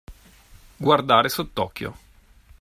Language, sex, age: Italian, male, 30-39